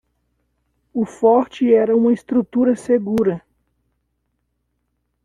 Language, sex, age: Portuguese, male, 30-39